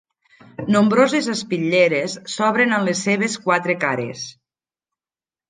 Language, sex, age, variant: Catalan, female, 40-49, Nord-Occidental